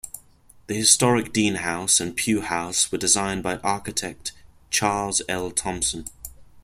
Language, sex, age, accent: English, male, under 19, England English